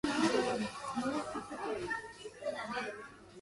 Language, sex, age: English, female, 19-29